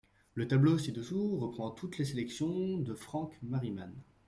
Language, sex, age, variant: French, male, 19-29, Français de métropole